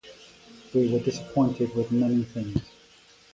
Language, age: English, 30-39